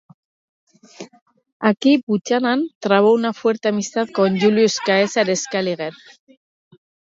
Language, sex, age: Spanish, female, 40-49